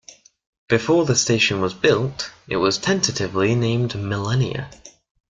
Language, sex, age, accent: English, male, under 19, England English